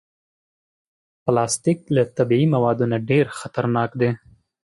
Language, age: Pashto, 19-29